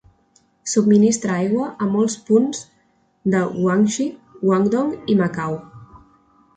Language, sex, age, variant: Catalan, female, 19-29, Central